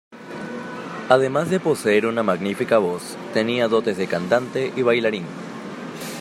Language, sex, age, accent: Spanish, male, 19-29, Andino-Pacífico: Colombia, Perú, Ecuador, oeste de Bolivia y Venezuela andina